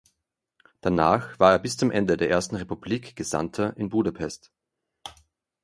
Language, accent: German, Österreichisches Deutsch